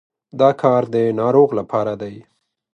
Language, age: Pashto, 30-39